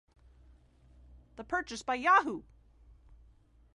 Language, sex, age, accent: English, female, 30-39, United States English